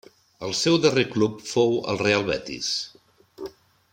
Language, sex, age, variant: Catalan, male, 40-49, Central